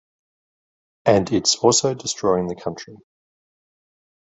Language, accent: English, Australian English